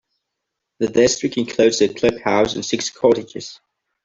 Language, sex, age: English, male, 19-29